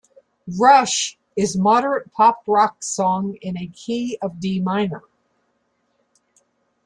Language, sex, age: English, female, 70-79